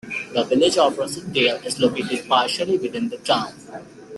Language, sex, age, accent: English, male, 19-29, United States English